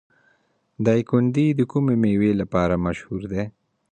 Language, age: Pashto, 19-29